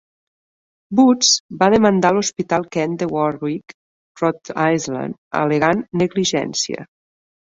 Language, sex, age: Catalan, female, 30-39